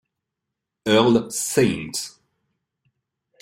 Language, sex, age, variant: French, male, 30-39, Français de métropole